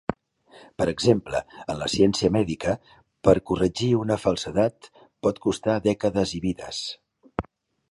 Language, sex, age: Catalan, male, 50-59